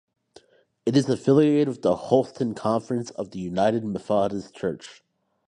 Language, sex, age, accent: English, male, under 19, United States English